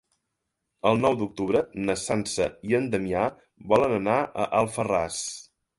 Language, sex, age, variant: Catalan, male, 40-49, Central